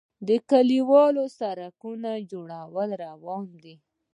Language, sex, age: Pashto, female, 19-29